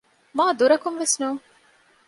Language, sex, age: Divehi, female, 40-49